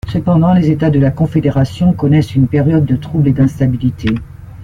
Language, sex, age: French, female, 60-69